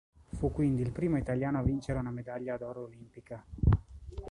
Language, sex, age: Italian, male, 30-39